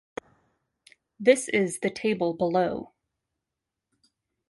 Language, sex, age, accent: English, female, 40-49, United States English